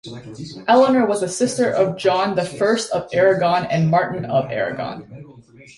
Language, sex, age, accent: English, female, 19-29, Canadian English